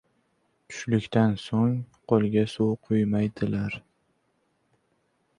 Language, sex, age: Uzbek, male, 19-29